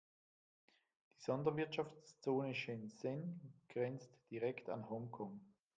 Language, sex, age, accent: German, male, 50-59, Schweizerdeutsch